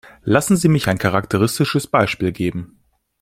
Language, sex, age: German, male, 19-29